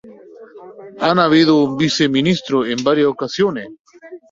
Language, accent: Spanish, Chileno: Chile, Cuyo